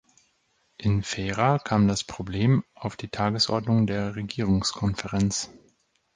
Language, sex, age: German, male, 30-39